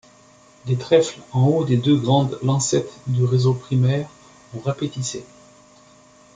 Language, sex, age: French, male, 50-59